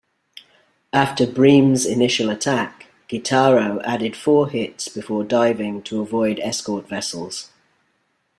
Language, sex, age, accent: English, male, 40-49, England English